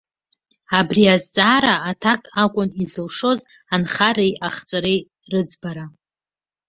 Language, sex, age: Abkhazian, female, under 19